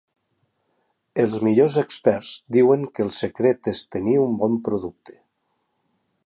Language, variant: Catalan, Nord-Occidental